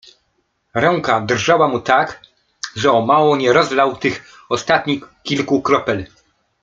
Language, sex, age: Polish, male, 40-49